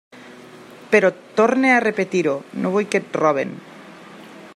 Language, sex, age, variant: Catalan, female, 30-39, Central